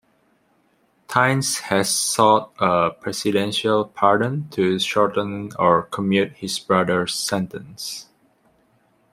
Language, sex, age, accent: English, male, 19-29, Singaporean English